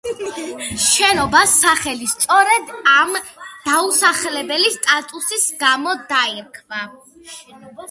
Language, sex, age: Georgian, female, under 19